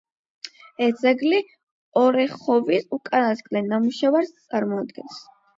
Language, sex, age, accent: Georgian, male, under 19, ჩვეულებრივი